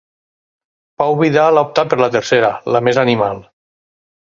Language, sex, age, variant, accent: Catalan, male, 50-59, Valencià meridional, valencià